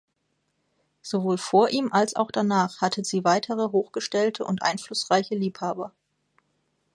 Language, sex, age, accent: German, female, 30-39, Deutschland Deutsch